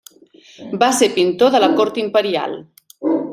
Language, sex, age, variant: Catalan, female, 30-39, Central